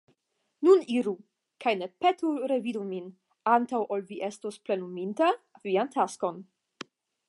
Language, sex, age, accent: Esperanto, female, 19-29, Internacia